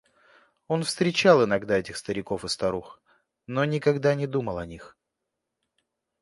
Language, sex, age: Russian, male, 30-39